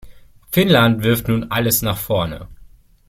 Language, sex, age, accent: German, male, 19-29, Deutschland Deutsch